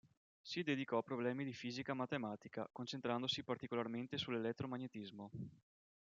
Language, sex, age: Italian, male, 30-39